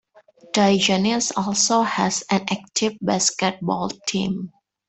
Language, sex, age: English, female, 19-29